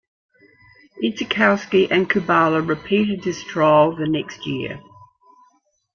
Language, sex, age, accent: English, female, 60-69, Australian English